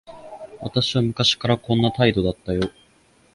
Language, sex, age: Japanese, male, under 19